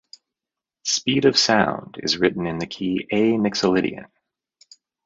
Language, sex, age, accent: English, male, 30-39, United States English